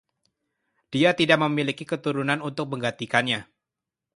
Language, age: Indonesian, 19-29